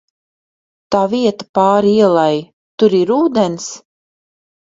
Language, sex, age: Latvian, female, 50-59